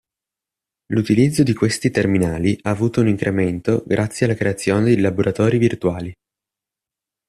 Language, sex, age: Italian, male, 19-29